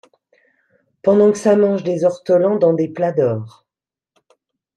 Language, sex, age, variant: French, female, 50-59, Français de métropole